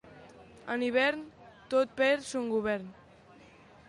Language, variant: Catalan, Septentrional